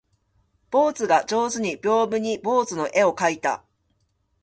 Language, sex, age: Japanese, female, 40-49